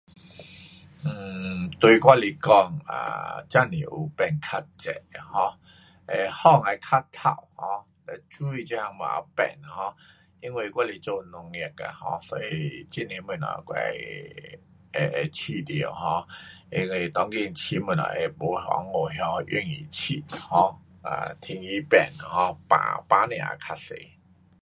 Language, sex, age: Pu-Xian Chinese, male, 50-59